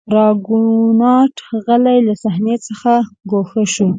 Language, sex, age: Pashto, female, 19-29